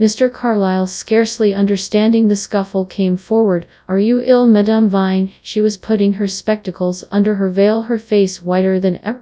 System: TTS, FastPitch